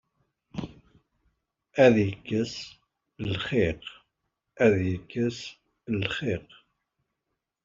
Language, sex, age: Kabyle, male, 40-49